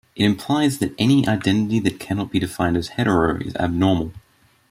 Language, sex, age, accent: English, male, under 19, Australian English